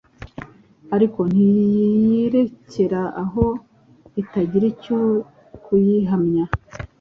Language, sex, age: Kinyarwanda, female, 40-49